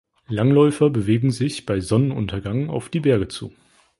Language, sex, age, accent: German, male, 19-29, Deutschland Deutsch